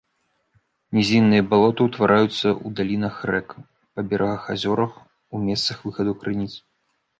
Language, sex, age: Belarusian, male, 30-39